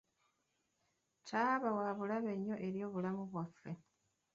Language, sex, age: Ganda, female, 40-49